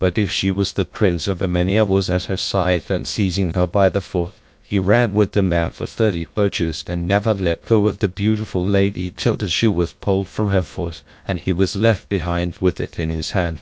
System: TTS, GlowTTS